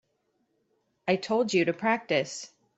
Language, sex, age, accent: English, female, 30-39, United States English